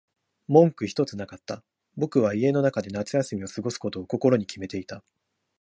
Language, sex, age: Japanese, male, 19-29